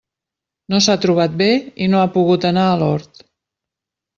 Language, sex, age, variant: Catalan, female, 50-59, Central